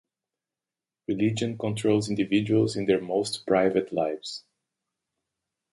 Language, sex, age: English, male, 40-49